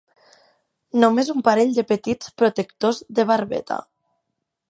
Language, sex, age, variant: Catalan, female, 19-29, Central